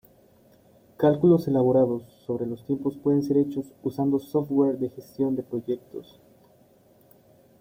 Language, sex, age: Spanish, male, 19-29